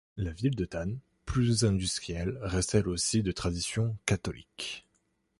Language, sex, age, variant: French, male, 19-29, Français de métropole